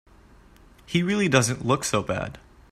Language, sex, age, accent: English, male, 19-29, Canadian English